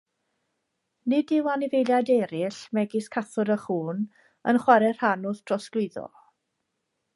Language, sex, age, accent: Welsh, female, 40-49, Y Deyrnas Unedig Cymraeg